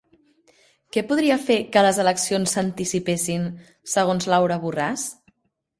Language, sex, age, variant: Catalan, female, 19-29, Central